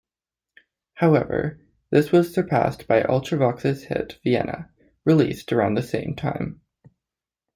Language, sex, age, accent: English, male, 19-29, Canadian English